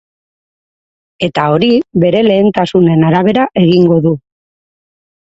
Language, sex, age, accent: Basque, female, 30-39, Mendebalekoa (Araba, Bizkaia, Gipuzkoako mendebaleko herri batzuk)